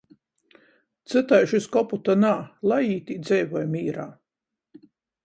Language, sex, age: Latgalian, female, 40-49